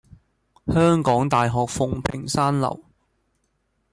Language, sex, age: Cantonese, male, 19-29